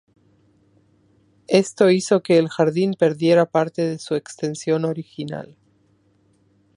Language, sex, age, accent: Spanish, female, 50-59, Rioplatense: Argentina, Uruguay, este de Bolivia, Paraguay